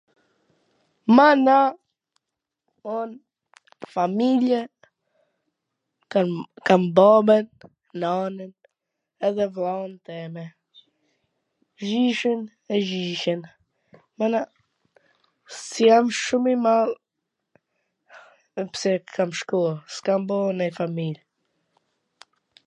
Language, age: Gheg Albanian, under 19